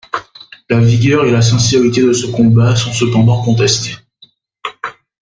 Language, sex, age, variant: French, male, 19-29, Français de métropole